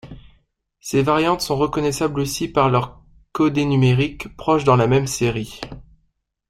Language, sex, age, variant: French, male, 19-29, Français de métropole